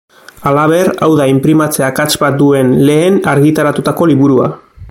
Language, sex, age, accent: Basque, male, 30-39, Erdialdekoa edo Nafarra (Gipuzkoa, Nafarroa)